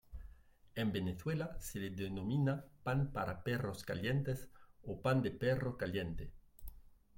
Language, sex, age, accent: Spanish, male, 40-49, Andino-Pacífico: Colombia, Perú, Ecuador, oeste de Bolivia y Venezuela andina